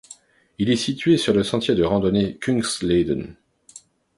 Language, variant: French, Français de métropole